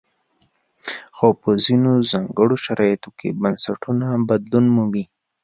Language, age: Pashto, 19-29